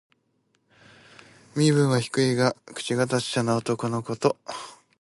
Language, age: Japanese, 19-29